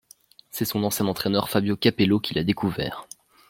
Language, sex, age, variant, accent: French, male, under 19, Français d'Europe, Français de Belgique